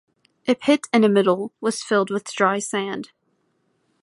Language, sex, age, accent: English, female, under 19, United States English